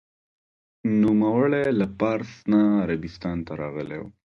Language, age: Pashto, 19-29